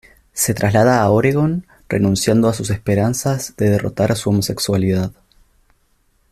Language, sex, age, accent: Spanish, male, 19-29, Rioplatense: Argentina, Uruguay, este de Bolivia, Paraguay